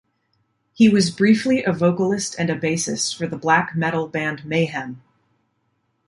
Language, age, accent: English, 19-29, United States English